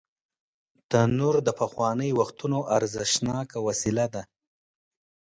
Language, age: Pashto, 19-29